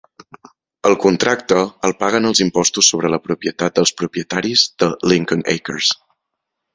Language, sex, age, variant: Catalan, male, 19-29, Central